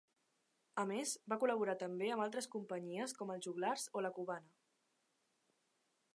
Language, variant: Catalan, Central